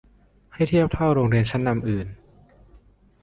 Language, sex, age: Thai, male, under 19